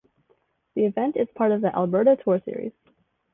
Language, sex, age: English, female, under 19